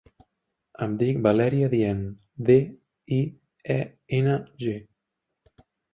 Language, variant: Catalan, Central